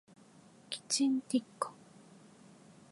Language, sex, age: Japanese, female, 30-39